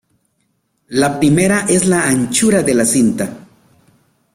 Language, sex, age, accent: Spanish, male, 40-49, América central